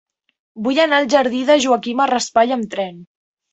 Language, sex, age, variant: Catalan, female, under 19, Central